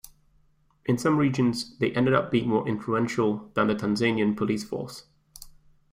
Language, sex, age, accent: English, male, 19-29, England English